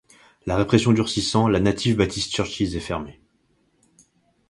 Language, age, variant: French, 30-39, Français de métropole